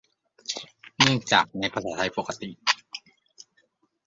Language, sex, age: Thai, male, 19-29